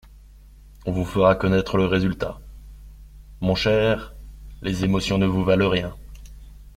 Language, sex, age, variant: French, male, 30-39, Français de métropole